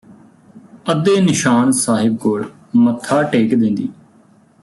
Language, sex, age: Punjabi, male, 30-39